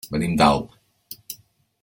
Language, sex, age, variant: Catalan, male, 50-59, Central